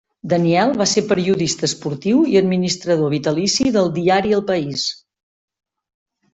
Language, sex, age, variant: Catalan, female, 50-59, Central